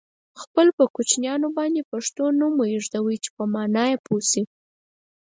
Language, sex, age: Pashto, female, under 19